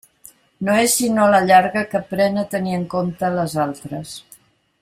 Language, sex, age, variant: Catalan, female, 60-69, Central